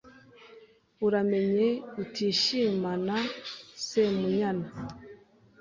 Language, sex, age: Kinyarwanda, female, 19-29